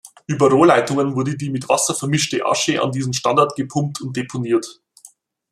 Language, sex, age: German, male, 40-49